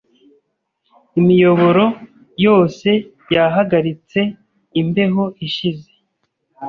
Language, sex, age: Kinyarwanda, male, 19-29